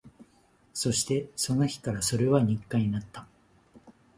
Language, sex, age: Japanese, male, 50-59